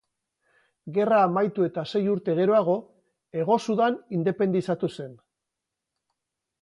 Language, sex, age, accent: Basque, male, 40-49, Mendebalekoa (Araba, Bizkaia, Gipuzkoako mendebaleko herri batzuk)